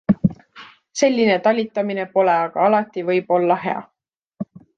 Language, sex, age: Estonian, female, 19-29